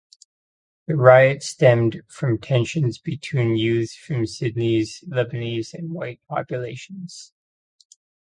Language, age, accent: English, 30-39, Canadian English